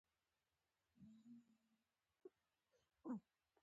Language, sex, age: Pashto, female, 30-39